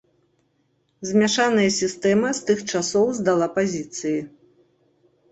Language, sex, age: Belarusian, female, 50-59